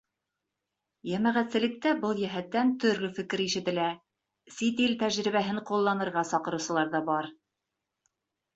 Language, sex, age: Bashkir, female, 40-49